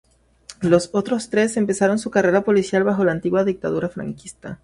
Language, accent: Spanish, Caribe: Cuba, Venezuela, Puerto Rico, República Dominicana, Panamá, Colombia caribeña, México caribeño, Costa del golfo de México